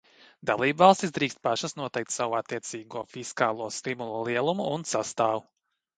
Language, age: Latvian, 30-39